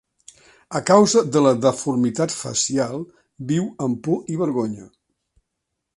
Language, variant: Catalan, Central